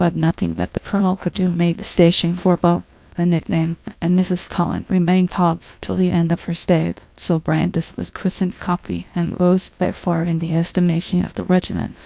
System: TTS, GlowTTS